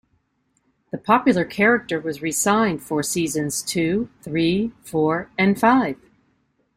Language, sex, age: English, female, 50-59